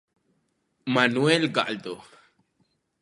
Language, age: Galician, 19-29